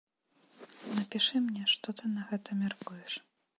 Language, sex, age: Belarusian, female, 19-29